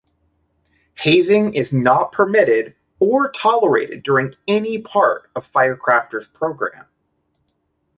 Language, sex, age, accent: English, male, 30-39, United States English